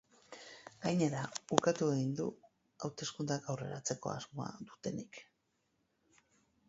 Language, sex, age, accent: Basque, female, 40-49, Mendebalekoa (Araba, Bizkaia, Gipuzkoako mendebaleko herri batzuk)